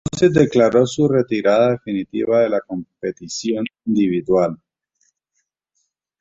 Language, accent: Spanish, Andino-Pacífico: Colombia, Perú, Ecuador, oeste de Bolivia y Venezuela andina